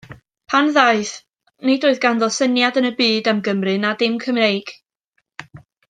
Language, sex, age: Welsh, female, 19-29